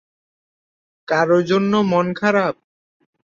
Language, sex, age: Bengali, male, 19-29